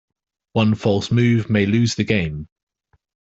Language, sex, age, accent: English, male, 40-49, England English